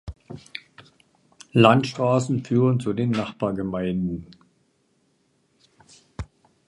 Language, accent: German, Deutschland Deutsch